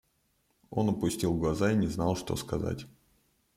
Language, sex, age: Russian, male, 30-39